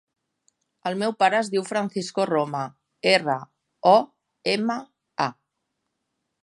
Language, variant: Catalan, Central